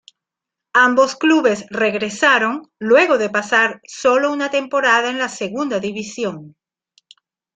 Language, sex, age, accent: Spanish, female, 50-59, Caribe: Cuba, Venezuela, Puerto Rico, República Dominicana, Panamá, Colombia caribeña, México caribeño, Costa del golfo de México